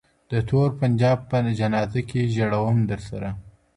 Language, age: Pashto, under 19